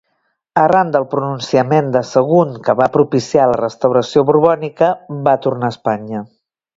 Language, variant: Catalan, Septentrional